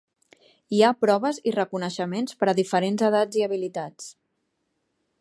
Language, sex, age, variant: Catalan, female, 40-49, Central